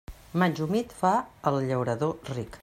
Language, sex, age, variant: Catalan, female, 50-59, Central